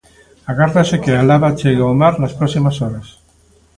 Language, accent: Galician, Normativo (estándar)